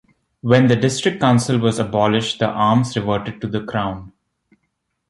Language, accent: English, India and South Asia (India, Pakistan, Sri Lanka)